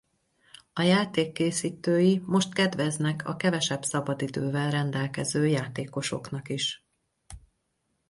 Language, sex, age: Hungarian, female, 40-49